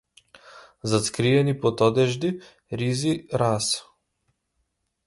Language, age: Macedonian, 19-29